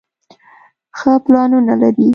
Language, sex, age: Pashto, female, 19-29